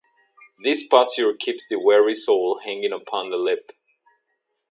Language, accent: English, United States English; England English